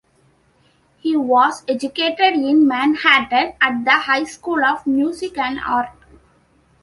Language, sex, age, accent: English, female, under 19, India and South Asia (India, Pakistan, Sri Lanka)